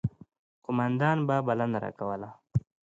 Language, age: Pashto, 19-29